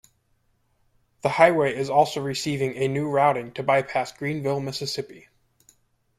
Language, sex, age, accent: English, male, 30-39, United States English